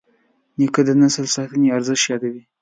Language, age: Pashto, 19-29